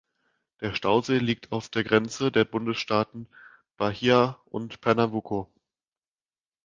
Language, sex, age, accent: German, male, 19-29, Deutschland Deutsch